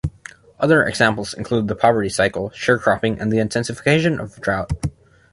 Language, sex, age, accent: English, male, under 19, United States English